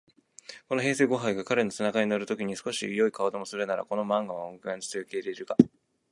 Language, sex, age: Japanese, male, 19-29